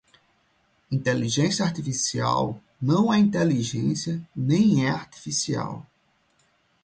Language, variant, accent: Portuguese, Portuguese (Brasil), Nordestino